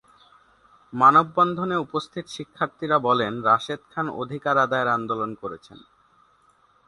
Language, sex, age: Bengali, male, 19-29